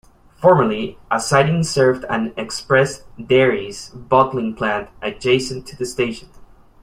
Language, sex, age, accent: English, male, 30-39, United States English